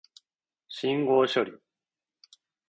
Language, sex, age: Japanese, male, 40-49